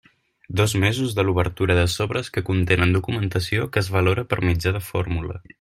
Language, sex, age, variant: Catalan, male, 19-29, Central